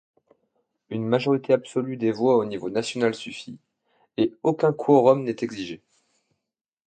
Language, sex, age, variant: French, male, 19-29, Français de métropole